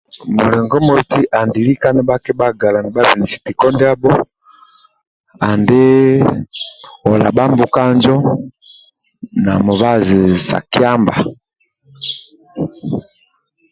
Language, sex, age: Amba (Uganda), male, 40-49